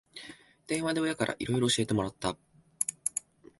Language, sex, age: Japanese, male, 19-29